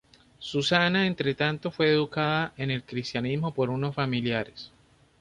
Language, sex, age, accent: Spanish, male, 30-39, Caribe: Cuba, Venezuela, Puerto Rico, República Dominicana, Panamá, Colombia caribeña, México caribeño, Costa del golfo de México